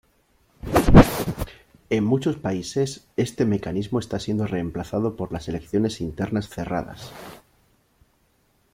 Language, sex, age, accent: Spanish, male, 30-39, España: Sur peninsular (Andalucia, Extremadura, Murcia)